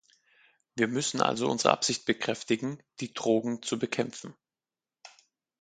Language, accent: German, Deutschland Deutsch